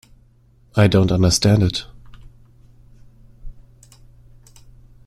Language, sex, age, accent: English, male, 30-39, England English